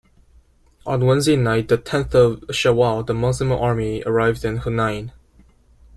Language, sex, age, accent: English, male, under 19, United States English